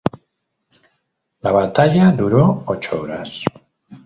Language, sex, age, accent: Spanish, male, 50-59, España: Norte peninsular (Asturias, Castilla y León, Cantabria, País Vasco, Navarra, Aragón, La Rioja, Guadalajara, Cuenca)